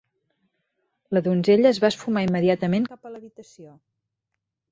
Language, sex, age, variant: Catalan, female, 40-49, Central